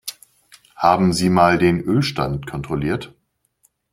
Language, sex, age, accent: German, male, 40-49, Deutschland Deutsch